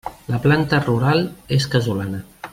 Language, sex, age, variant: Catalan, male, 50-59, Central